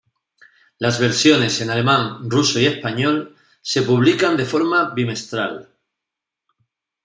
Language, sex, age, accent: Spanish, male, 50-59, España: Sur peninsular (Andalucia, Extremadura, Murcia)